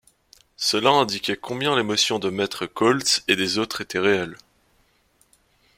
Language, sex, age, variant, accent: French, male, 19-29, Français d'Europe, Français de Suisse